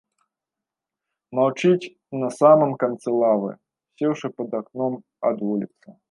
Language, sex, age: Belarusian, male, 19-29